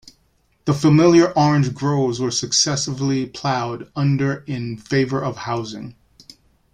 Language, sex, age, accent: English, male, 40-49, United States English